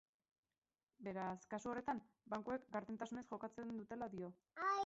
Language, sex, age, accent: Basque, female, 30-39, Mendebalekoa (Araba, Bizkaia, Gipuzkoako mendebaleko herri batzuk)